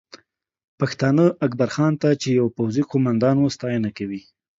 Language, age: Pashto, 19-29